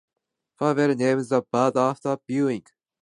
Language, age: English, 19-29